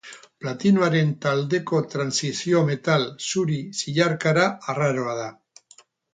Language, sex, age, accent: Basque, male, 60-69, Erdialdekoa edo Nafarra (Gipuzkoa, Nafarroa)